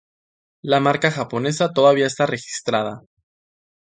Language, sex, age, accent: Spanish, male, 19-29, México